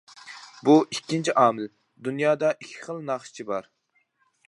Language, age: Uyghur, 19-29